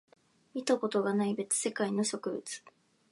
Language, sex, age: Japanese, female, 19-29